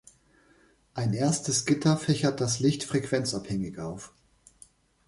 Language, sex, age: German, male, 40-49